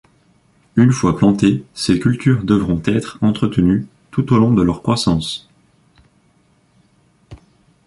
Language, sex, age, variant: French, male, under 19, Français de métropole